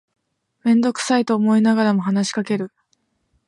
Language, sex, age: Japanese, female, 19-29